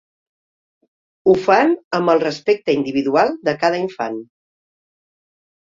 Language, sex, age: Catalan, female, 60-69